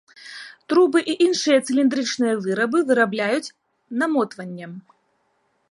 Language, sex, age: Belarusian, female, 30-39